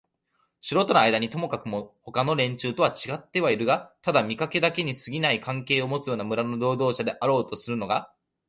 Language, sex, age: Japanese, male, 19-29